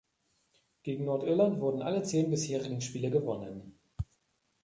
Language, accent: German, Deutschland Deutsch